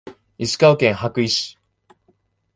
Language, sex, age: Japanese, male, 19-29